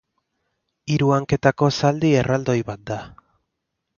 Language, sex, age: Basque, male, 30-39